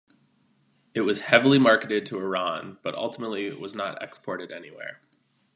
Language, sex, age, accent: English, male, 30-39, United States English